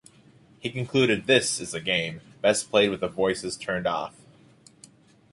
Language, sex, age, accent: English, male, 19-29, United States English